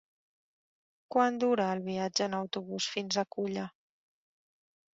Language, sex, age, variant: Catalan, female, 30-39, Central